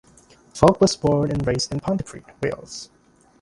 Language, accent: English, Filipino